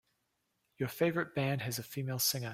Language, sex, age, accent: English, male, 40-49, New Zealand English